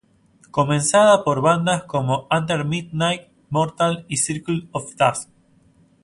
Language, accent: Spanish, Rioplatense: Argentina, Uruguay, este de Bolivia, Paraguay